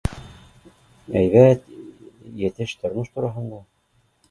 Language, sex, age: Bashkir, male, 50-59